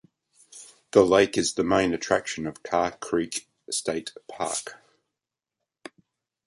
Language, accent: English, Australian English